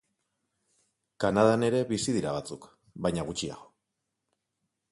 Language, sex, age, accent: Basque, male, 40-49, Mendebalekoa (Araba, Bizkaia, Gipuzkoako mendebaleko herri batzuk)